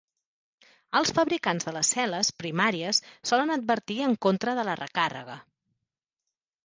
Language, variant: Catalan, Central